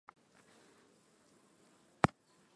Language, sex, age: Swahili, female, 19-29